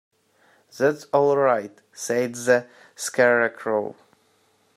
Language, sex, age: English, male, 19-29